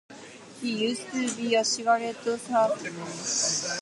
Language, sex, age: English, female, 19-29